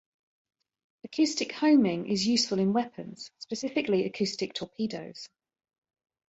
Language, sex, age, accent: English, female, 50-59, England English